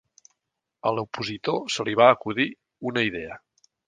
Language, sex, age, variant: Catalan, male, 50-59, Central